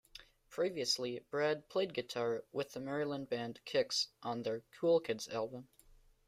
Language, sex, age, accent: English, male, 19-29, United States English